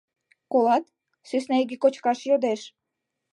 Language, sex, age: Mari, female, under 19